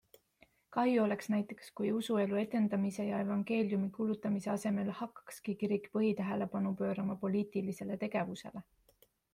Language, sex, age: Estonian, female, 19-29